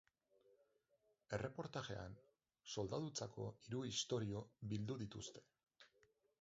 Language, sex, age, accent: Basque, male, 40-49, Mendebalekoa (Araba, Bizkaia, Gipuzkoako mendebaleko herri batzuk)